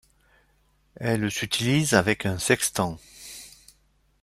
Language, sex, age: French, male, 50-59